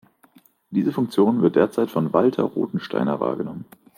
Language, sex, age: German, male, 19-29